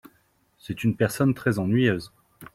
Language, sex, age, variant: French, male, 30-39, Français de métropole